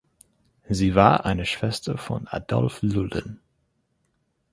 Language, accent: German, Deutschland Deutsch